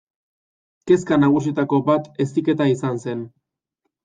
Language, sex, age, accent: Basque, male, 19-29, Erdialdekoa edo Nafarra (Gipuzkoa, Nafarroa)